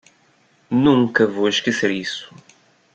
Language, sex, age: Portuguese, male, 30-39